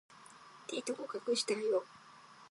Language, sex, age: Japanese, female, 19-29